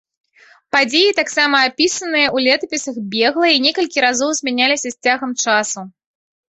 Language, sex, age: Belarusian, female, 30-39